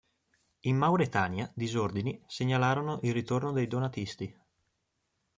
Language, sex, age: Italian, male, 19-29